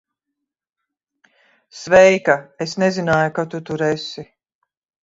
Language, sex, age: Latvian, female, 50-59